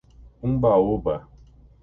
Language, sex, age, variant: Portuguese, male, 30-39, Portuguese (Brasil)